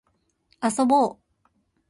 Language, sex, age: Japanese, female, 30-39